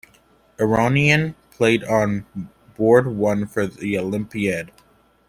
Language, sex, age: English, male, under 19